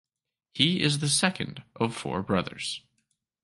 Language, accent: English, Canadian English